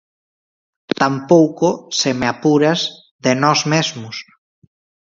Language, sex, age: Galician, male, 19-29